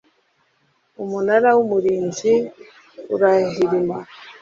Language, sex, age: Kinyarwanda, male, 40-49